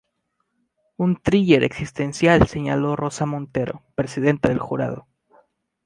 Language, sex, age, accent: Spanish, male, 19-29, México